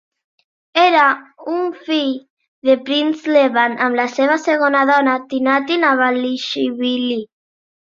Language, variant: Catalan, Central